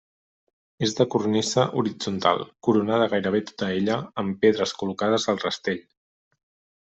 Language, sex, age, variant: Catalan, male, 19-29, Central